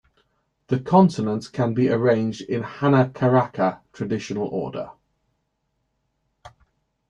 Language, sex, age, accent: English, male, 30-39, England English